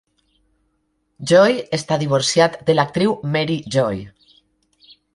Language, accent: Catalan, valencià